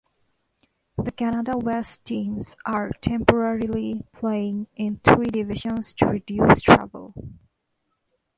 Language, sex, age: English, female, 19-29